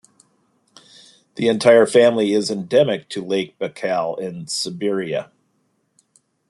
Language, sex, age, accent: English, male, 60-69, United States English